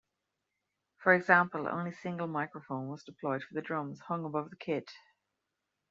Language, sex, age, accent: English, female, 40-49, Irish English